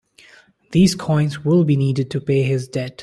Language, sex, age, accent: English, male, 19-29, India and South Asia (India, Pakistan, Sri Lanka)